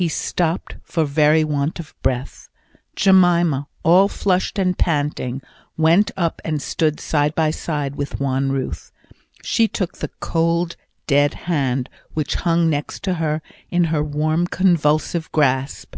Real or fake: real